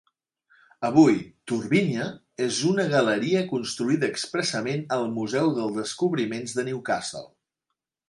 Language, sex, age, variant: Catalan, male, 40-49, Central